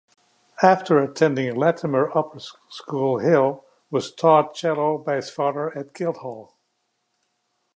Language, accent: English, United States English